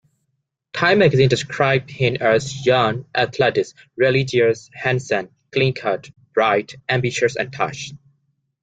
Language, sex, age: English, male, 19-29